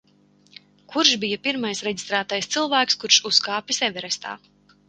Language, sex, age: Latvian, female, 19-29